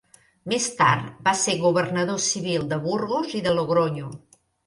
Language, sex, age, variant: Catalan, female, 60-69, Central